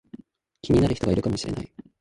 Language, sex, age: Japanese, male, 19-29